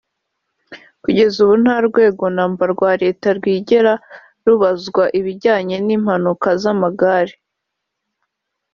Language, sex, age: Kinyarwanda, female, 19-29